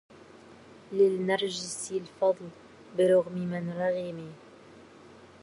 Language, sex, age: Arabic, female, 19-29